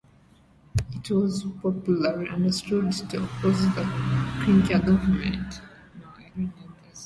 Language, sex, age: English, female, 19-29